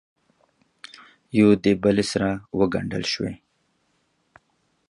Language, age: Pashto, 30-39